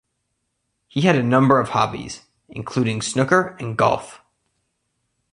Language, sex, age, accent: English, male, 19-29, United States English